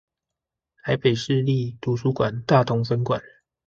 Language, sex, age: Chinese, male, 19-29